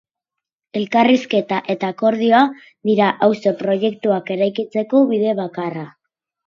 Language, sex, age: Basque, female, 40-49